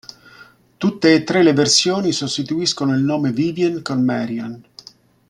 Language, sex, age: Italian, male, 60-69